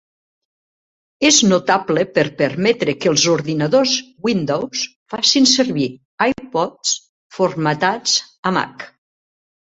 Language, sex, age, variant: Catalan, female, 60-69, Central